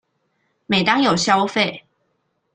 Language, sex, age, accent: Chinese, female, 19-29, 出生地：臺南市